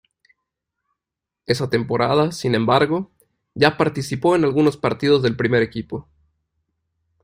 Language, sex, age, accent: Spanish, male, 19-29, México